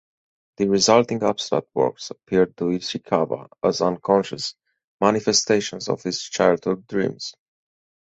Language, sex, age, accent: English, male, 40-49, United States English